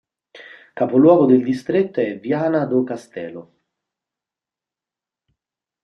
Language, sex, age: Italian, male, 30-39